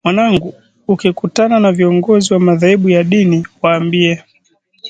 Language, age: Swahili, 19-29